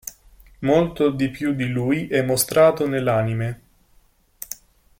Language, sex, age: Italian, male, 19-29